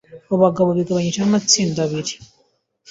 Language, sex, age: Kinyarwanda, female, 19-29